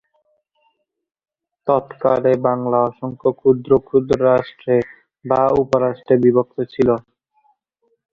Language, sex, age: Bengali, male, 19-29